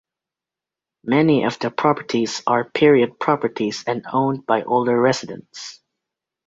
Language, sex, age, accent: English, male, under 19, England English